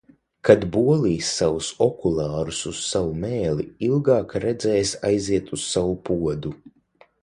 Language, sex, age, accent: Latvian, male, under 19, Vidus dialekts